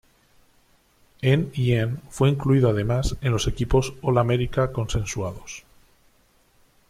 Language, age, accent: Spanish, 40-49, España: Centro-Sur peninsular (Madrid, Toledo, Castilla-La Mancha)